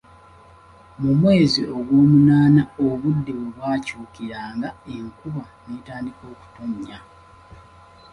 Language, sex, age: Ganda, male, 19-29